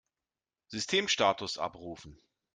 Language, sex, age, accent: German, male, 40-49, Deutschland Deutsch